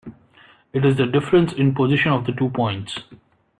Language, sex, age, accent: English, male, 30-39, India and South Asia (India, Pakistan, Sri Lanka)